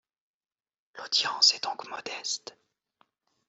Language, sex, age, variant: French, male, 30-39, Français de métropole